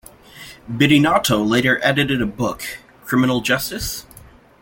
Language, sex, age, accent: English, male, under 19, Canadian English